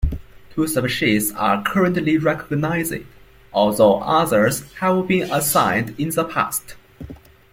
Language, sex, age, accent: English, male, under 19, Hong Kong English